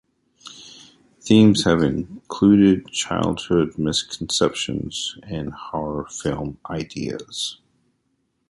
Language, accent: English, United States English